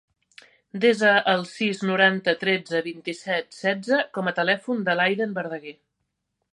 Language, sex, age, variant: Catalan, female, 40-49, Central